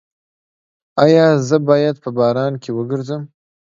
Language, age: Pashto, under 19